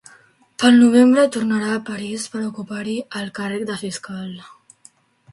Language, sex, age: Catalan, female, under 19